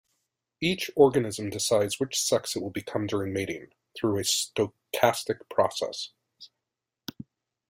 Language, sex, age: English, male, 40-49